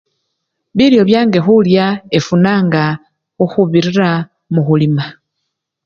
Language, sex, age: Luyia, female, 50-59